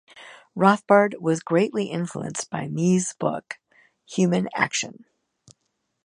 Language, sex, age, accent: English, female, 50-59, United States English